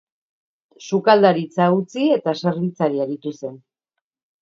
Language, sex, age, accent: Basque, female, 50-59, Mendebalekoa (Araba, Bizkaia, Gipuzkoako mendebaleko herri batzuk)